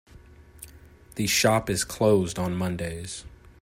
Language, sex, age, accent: English, male, 19-29, United States English